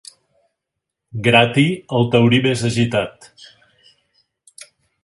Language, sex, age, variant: Catalan, male, 60-69, Central